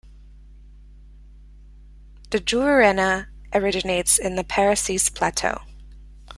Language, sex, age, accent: English, female, 30-39, United States English